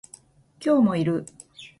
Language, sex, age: Japanese, female, 40-49